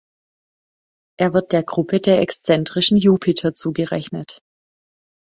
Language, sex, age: German, female, 30-39